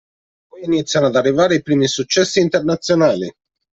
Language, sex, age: Italian, male, 30-39